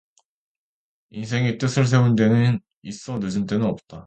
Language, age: Korean, 30-39